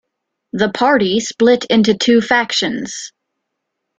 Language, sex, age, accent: English, female, 19-29, United States English